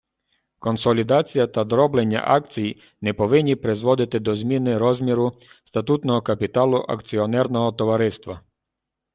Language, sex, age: Ukrainian, male, 30-39